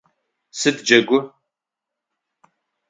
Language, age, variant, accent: Adyghe, 40-49, Адыгабзэ (Кирил, пстэумэ зэдыряе), Бжъэдыгъу (Bjeduğ)